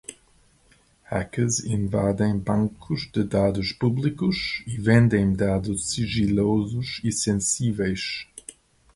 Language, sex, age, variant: Portuguese, male, 40-49, Portuguese (Portugal)